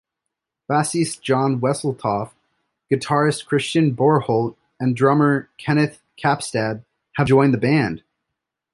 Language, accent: English, United States English